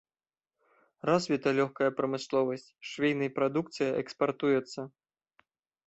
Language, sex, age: Belarusian, male, 19-29